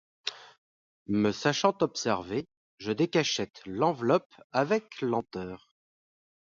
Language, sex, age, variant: French, male, 40-49, Français de métropole